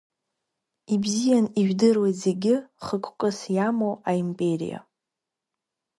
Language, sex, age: Abkhazian, female, under 19